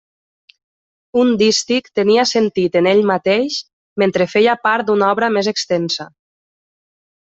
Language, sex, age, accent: Catalan, female, 30-39, valencià